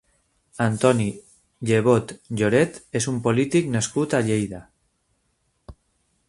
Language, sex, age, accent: Catalan, male, 40-49, valencià